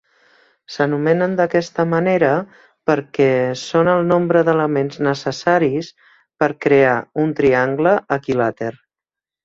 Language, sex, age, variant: Catalan, female, 50-59, Central